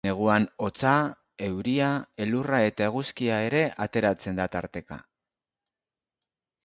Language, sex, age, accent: Basque, male, 50-59, Mendebalekoa (Araba, Bizkaia, Gipuzkoako mendebaleko herri batzuk)